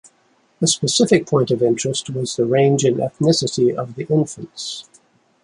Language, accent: English, United States English